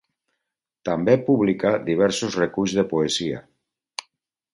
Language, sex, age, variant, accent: Catalan, male, 50-59, Valencià meridional, valencià